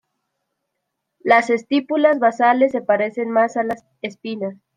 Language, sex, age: Spanish, female, 19-29